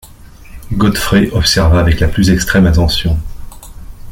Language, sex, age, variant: French, male, 40-49, Français de métropole